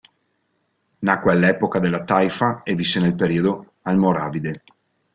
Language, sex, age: Italian, male, 40-49